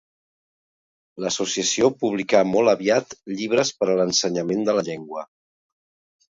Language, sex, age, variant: Catalan, male, 50-59, Central